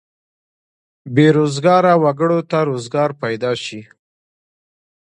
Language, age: Pashto, 30-39